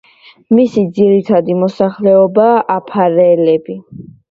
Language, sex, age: Georgian, female, under 19